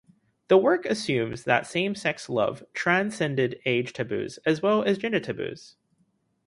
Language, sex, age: English, male, 19-29